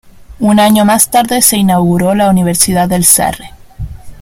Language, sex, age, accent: Spanish, female, under 19, Chileno: Chile, Cuyo